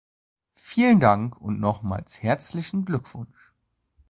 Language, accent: German, Deutschland Deutsch